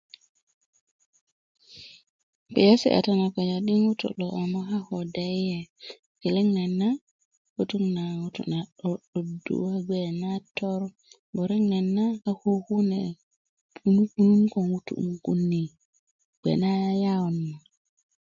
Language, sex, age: Kuku, female, 40-49